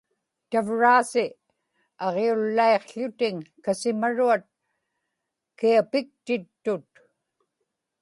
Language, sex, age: Inupiaq, female, 80-89